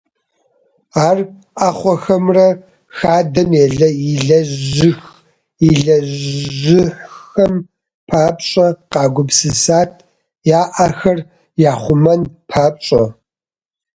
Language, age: Kabardian, 40-49